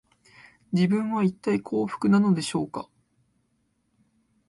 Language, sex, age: Japanese, male, 19-29